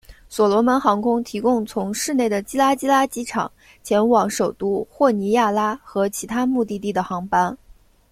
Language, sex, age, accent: Chinese, female, 30-39, 出生地：上海市